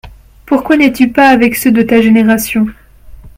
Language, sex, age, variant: French, female, 19-29, Français de métropole